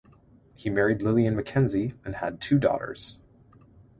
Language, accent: English, Canadian English